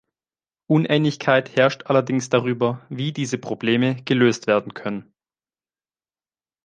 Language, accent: German, Deutschland Deutsch